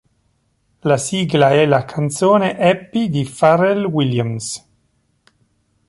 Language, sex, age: Italian, male, 40-49